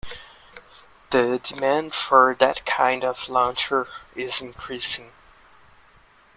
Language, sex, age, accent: English, male, 19-29, United States English